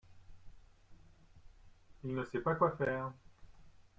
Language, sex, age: French, male, 30-39